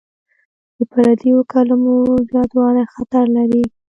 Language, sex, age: Pashto, female, 19-29